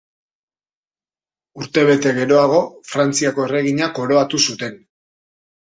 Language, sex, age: Basque, male, 40-49